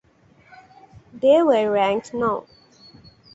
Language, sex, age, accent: English, female, 19-29, United States English